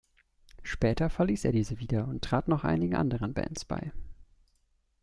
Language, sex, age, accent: German, male, 19-29, Deutschland Deutsch